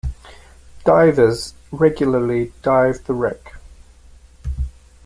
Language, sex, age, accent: English, male, 30-39, England English